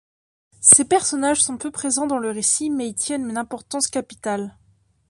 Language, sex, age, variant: French, female, 19-29, Français de métropole